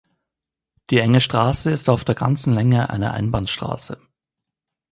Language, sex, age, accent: German, male, 30-39, Österreichisches Deutsch